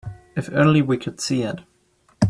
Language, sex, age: English, male, 19-29